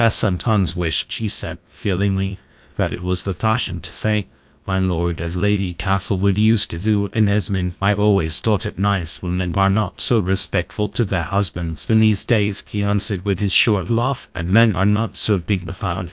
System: TTS, GlowTTS